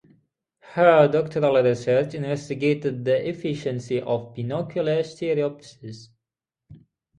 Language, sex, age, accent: English, male, 19-29, United States English; England English